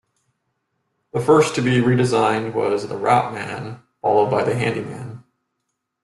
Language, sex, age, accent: English, male, 30-39, United States English